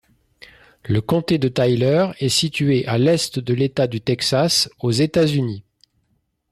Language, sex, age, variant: French, male, 50-59, Français de métropole